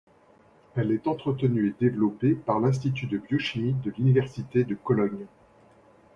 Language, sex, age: French, male, 50-59